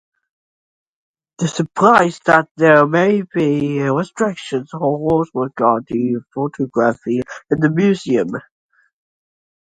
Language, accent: English, England English